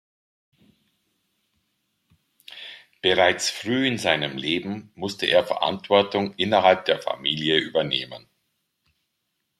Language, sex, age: German, male, 50-59